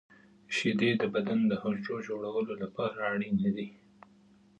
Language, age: Pashto, 30-39